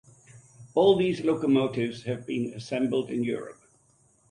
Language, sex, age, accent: English, male, 60-69, England English